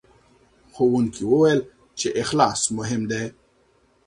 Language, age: Pashto, 40-49